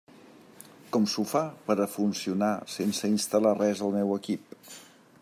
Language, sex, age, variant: Catalan, male, 60-69, Central